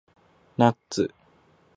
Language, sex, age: Japanese, male, 19-29